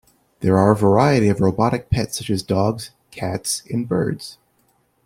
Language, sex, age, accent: English, male, 30-39, United States English